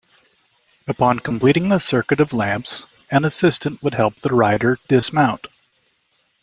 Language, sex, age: English, male, 40-49